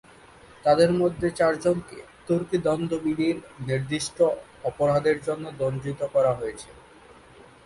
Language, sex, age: Bengali, male, 19-29